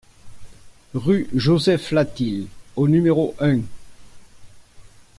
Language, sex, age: French, male, 60-69